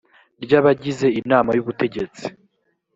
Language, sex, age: Kinyarwanda, male, 19-29